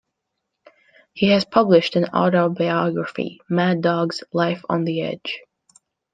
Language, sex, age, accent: English, female, under 19, United States English